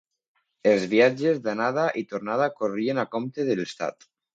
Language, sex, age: Catalan, male, 30-39